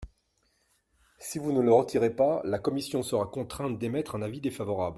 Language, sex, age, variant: French, male, 50-59, Français de métropole